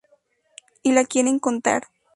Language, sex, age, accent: Spanish, female, under 19, México